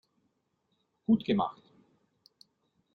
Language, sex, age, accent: German, male, 40-49, Österreichisches Deutsch